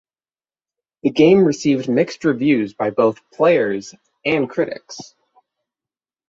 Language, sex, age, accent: English, male, under 19, United States English